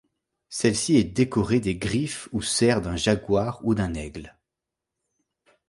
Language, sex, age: French, male, 30-39